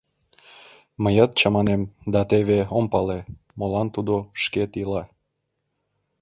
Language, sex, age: Mari, male, 19-29